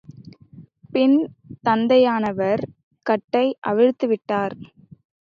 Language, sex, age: Tamil, female, 19-29